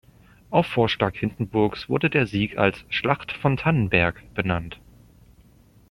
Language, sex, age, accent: German, male, 30-39, Deutschland Deutsch